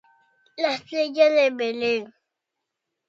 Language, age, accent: Spanish, under 19, Andino-Pacífico: Colombia, Perú, Ecuador, oeste de Bolivia y Venezuela andina